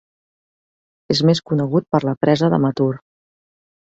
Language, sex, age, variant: Catalan, female, 40-49, Central